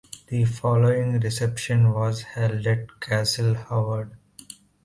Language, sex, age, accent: English, male, 19-29, India and South Asia (India, Pakistan, Sri Lanka)